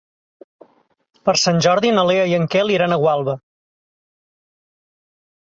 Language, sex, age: Catalan, male, 40-49